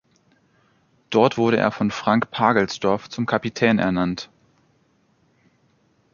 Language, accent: German, Deutschland Deutsch